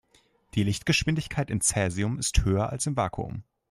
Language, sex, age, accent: German, male, 19-29, Deutschland Deutsch